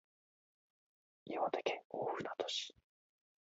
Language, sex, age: Japanese, male, 19-29